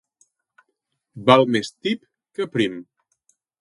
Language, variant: Catalan, Central